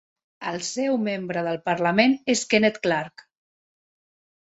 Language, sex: Catalan, female